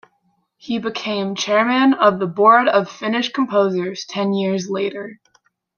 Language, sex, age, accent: English, female, 19-29, United States English